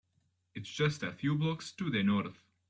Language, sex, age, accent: English, male, 19-29, West Indies and Bermuda (Bahamas, Bermuda, Jamaica, Trinidad)